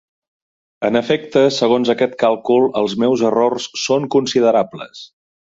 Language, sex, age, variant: Catalan, male, 30-39, Central